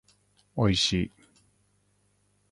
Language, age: Japanese, 50-59